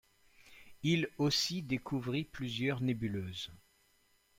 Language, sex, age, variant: French, male, 50-59, Français de métropole